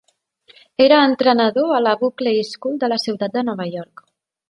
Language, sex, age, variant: Catalan, female, 30-39, Central